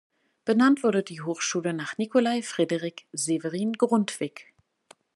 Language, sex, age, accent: German, female, 30-39, Deutschland Deutsch